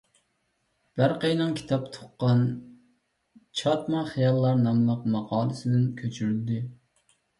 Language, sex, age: Uyghur, male, 30-39